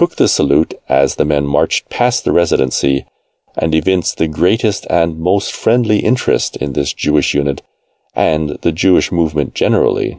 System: none